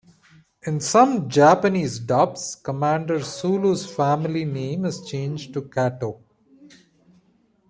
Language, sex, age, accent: English, male, 30-39, India and South Asia (India, Pakistan, Sri Lanka)